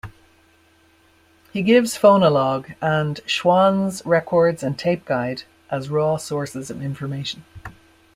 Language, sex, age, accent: English, female, 50-59, Irish English